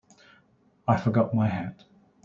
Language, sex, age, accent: English, male, 40-49, England English